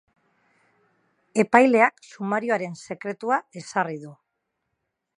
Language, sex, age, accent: Basque, female, 30-39, Mendebalekoa (Araba, Bizkaia, Gipuzkoako mendebaleko herri batzuk)